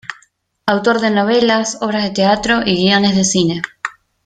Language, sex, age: Spanish, female, 19-29